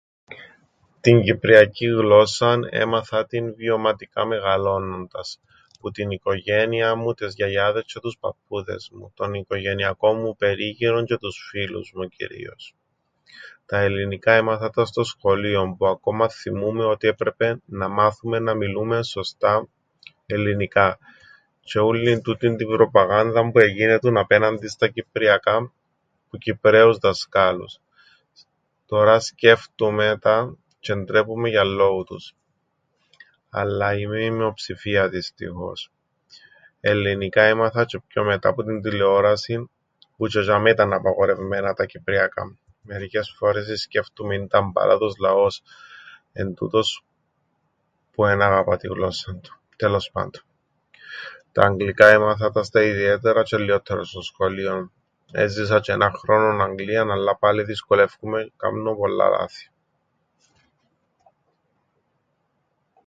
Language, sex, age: Greek, male, 40-49